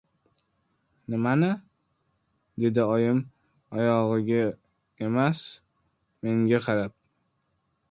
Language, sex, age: Uzbek, male, under 19